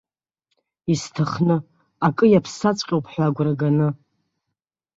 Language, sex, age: Abkhazian, female, 30-39